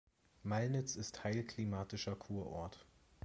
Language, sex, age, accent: German, male, 30-39, Deutschland Deutsch